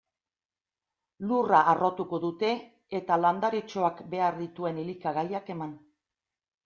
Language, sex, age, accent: Basque, female, 60-69, Erdialdekoa edo Nafarra (Gipuzkoa, Nafarroa)